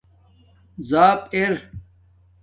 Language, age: Domaaki, 40-49